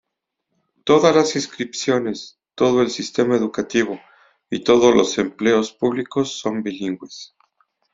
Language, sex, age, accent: Spanish, male, 40-49, México